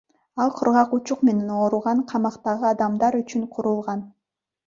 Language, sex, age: Kyrgyz, female, 30-39